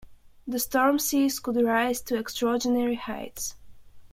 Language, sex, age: English, female, 19-29